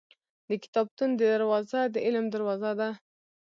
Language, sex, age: Pashto, female, 19-29